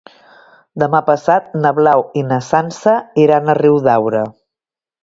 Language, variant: Catalan, Septentrional